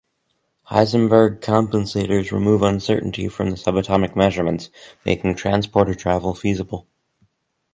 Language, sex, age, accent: English, male, 19-29, United States English